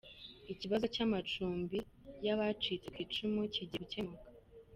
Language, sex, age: Kinyarwanda, female, under 19